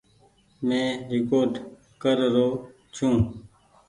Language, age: Goaria, 19-29